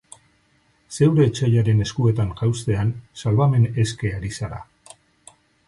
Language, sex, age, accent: Basque, male, 50-59, Mendebalekoa (Araba, Bizkaia, Gipuzkoako mendebaleko herri batzuk)